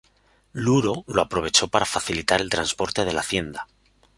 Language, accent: Spanish, España: Centro-Sur peninsular (Madrid, Toledo, Castilla-La Mancha)